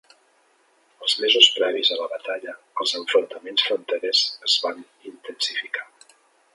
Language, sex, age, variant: Catalan, male, 50-59, Central